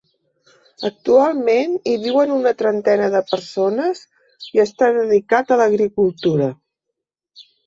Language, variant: Catalan, Central